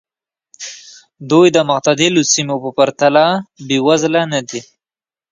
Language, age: Pashto, 19-29